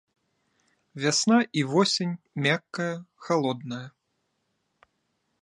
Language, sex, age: Belarusian, male, 40-49